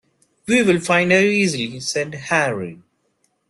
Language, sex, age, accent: English, male, 19-29, India and South Asia (India, Pakistan, Sri Lanka)